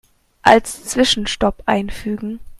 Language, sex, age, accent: German, male, 40-49, Deutschland Deutsch